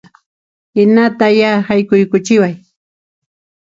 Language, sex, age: Puno Quechua, female, 60-69